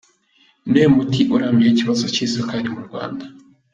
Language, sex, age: Kinyarwanda, male, 19-29